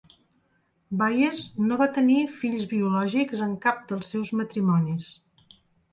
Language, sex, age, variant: Catalan, female, 50-59, Central